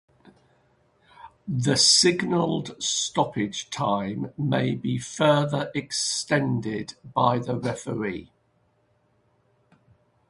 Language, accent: English, England English